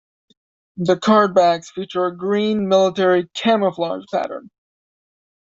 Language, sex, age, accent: English, male, 19-29, United States English